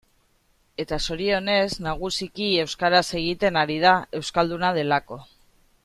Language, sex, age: Basque, female, 30-39